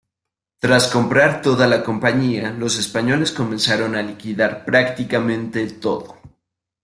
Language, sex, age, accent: Spanish, male, 19-29, México